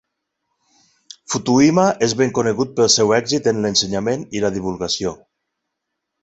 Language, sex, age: Catalan, male, 40-49